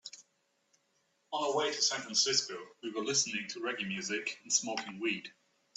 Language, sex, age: English, male, 30-39